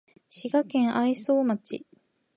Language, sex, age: Japanese, female, 19-29